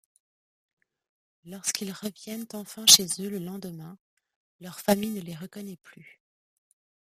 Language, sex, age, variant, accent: French, female, 30-39, Français d'Europe, Français de Suisse